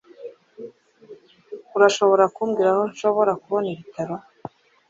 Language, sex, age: Kinyarwanda, female, 30-39